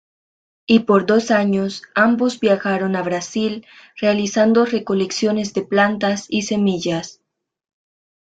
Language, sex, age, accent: Spanish, female, 19-29, América central